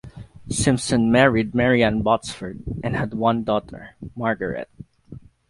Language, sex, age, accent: English, male, 19-29, Filipino